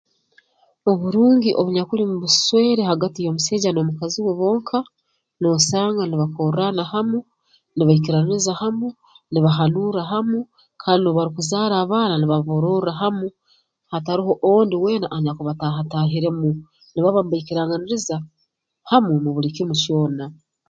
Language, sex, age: Tooro, female, 40-49